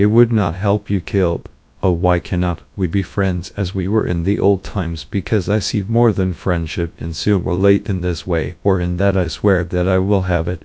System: TTS, GradTTS